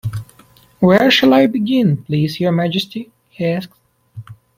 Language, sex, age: English, male, 19-29